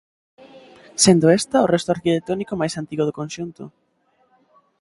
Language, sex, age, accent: Galician, male, 19-29, Normativo (estándar)